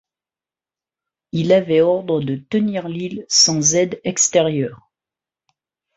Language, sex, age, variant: French, male, 30-39, Français de métropole